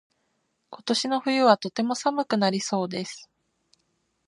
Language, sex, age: Japanese, female, 19-29